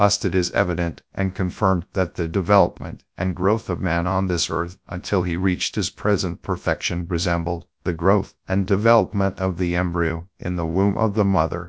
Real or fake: fake